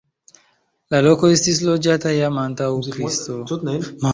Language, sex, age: Esperanto, male, 19-29